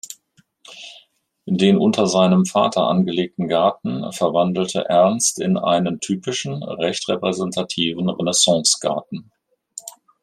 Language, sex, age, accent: German, male, 50-59, Deutschland Deutsch